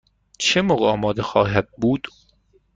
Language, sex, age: Persian, male, 19-29